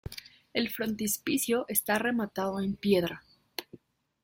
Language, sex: Spanish, female